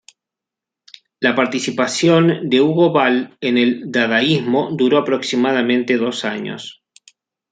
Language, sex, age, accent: Spanish, male, 50-59, Rioplatense: Argentina, Uruguay, este de Bolivia, Paraguay